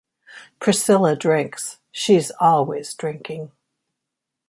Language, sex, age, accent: English, female, 60-69, United States English